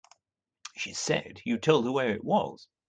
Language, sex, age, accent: English, male, 60-69, England English